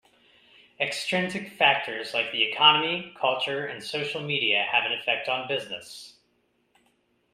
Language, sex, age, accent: English, male, 30-39, United States English